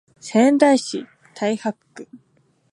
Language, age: Japanese, 19-29